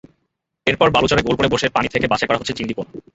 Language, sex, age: Bengali, male, 19-29